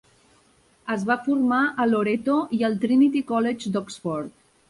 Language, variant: Catalan, Central